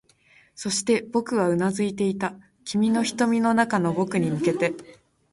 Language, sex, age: Japanese, female, 19-29